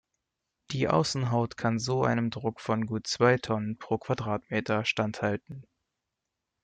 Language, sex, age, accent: German, male, under 19, Deutschland Deutsch